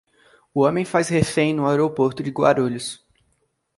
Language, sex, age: Portuguese, male, 19-29